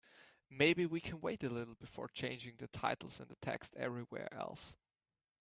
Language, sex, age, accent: English, male, under 19, United States English